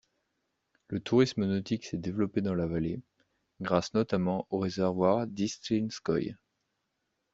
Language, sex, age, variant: French, male, 19-29, Français de métropole